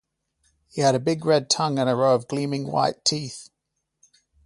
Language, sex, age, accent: English, male, 30-39, Australian English